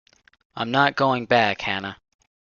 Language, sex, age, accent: English, male, under 19, United States English